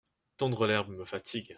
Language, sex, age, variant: French, male, under 19, Français de métropole